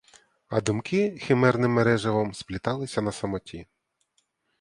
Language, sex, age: Ukrainian, male, 30-39